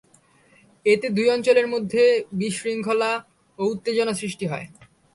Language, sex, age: Bengali, male, under 19